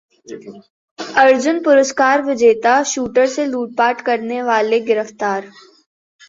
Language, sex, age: Hindi, female, under 19